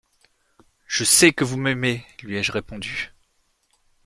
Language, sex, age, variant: French, male, 30-39, Français de métropole